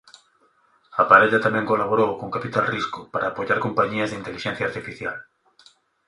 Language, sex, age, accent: Galician, male, 30-39, Normativo (estándar)